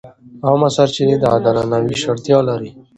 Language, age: Pashto, 19-29